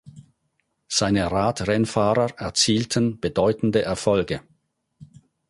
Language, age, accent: German, 50-59, Schweizerdeutsch